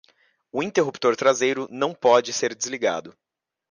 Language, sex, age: Portuguese, male, 19-29